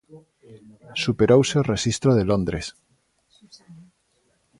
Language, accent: Galician, Atlántico (seseo e gheada)